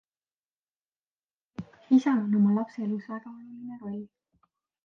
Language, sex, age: Estonian, female, 19-29